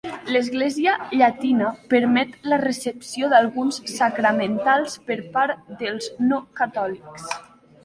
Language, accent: Catalan, Oriental